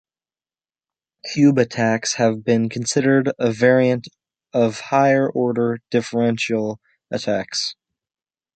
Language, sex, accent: English, male, United States English